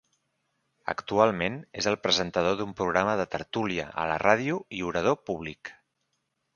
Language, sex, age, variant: Catalan, male, 40-49, Central